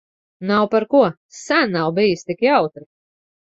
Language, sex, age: Latvian, female, 40-49